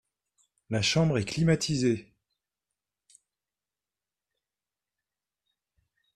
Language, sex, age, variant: French, male, 50-59, Français de métropole